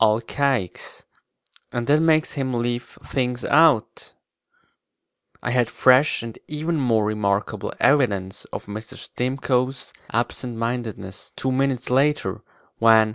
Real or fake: real